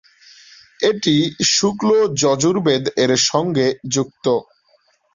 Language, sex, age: Bengali, male, 19-29